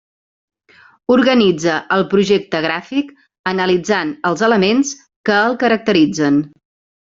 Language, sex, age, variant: Catalan, female, 40-49, Central